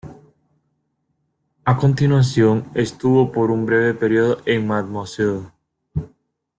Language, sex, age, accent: Spanish, male, 19-29, América central